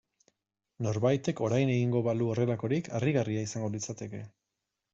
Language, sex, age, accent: Basque, male, 30-39, Erdialdekoa edo Nafarra (Gipuzkoa, Nafarroa)